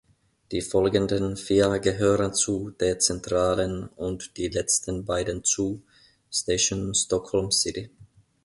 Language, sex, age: German, male, 30-39